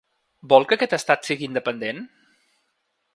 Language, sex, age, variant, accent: Catalan, male, 30-39, Central, central